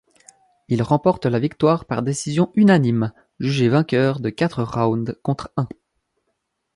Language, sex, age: French, male, 30-39